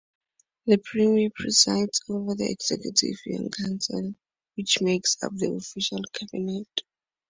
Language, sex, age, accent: English, female, 19-29, Southern African (South Africa, Zimbabwe, Namibia)